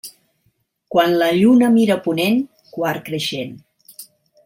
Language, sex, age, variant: Catalan, female, 60-69, Central